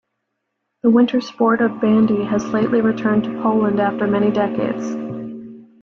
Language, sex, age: English, female, 30-39